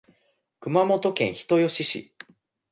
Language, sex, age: Japanese, male, under 19